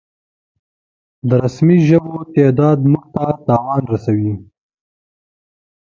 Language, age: Pashto, 19-29